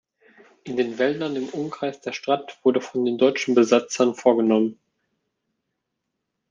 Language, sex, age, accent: German, male, 19-29, Deutschland Deutsch